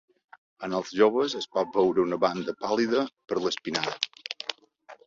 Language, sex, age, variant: Catalan, male, 50-59, Balear